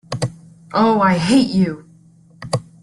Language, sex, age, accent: English, female, 19-29, United States English